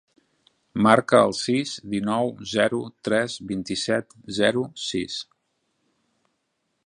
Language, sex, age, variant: Catalan, male, 30-39, Central